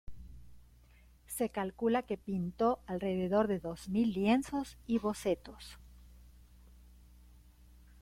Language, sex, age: Spanish, female, 40-49